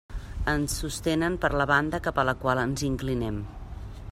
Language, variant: Catalan, Central